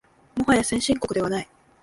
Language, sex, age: Japanese, female, 19-29